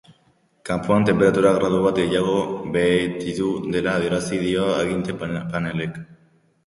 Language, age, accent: Basque, under 19, Erdialdekoa edo Nafarra (Gipuzkoa, Nafarroa)